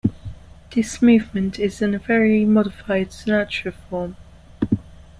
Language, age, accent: English, under 19, England English